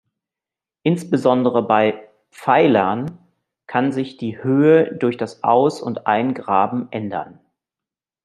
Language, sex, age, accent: German, male, 40-49, Deutschland Deutsch